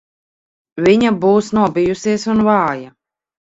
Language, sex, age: Latvian, female, 30-39